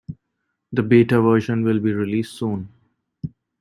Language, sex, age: English, male, 19-29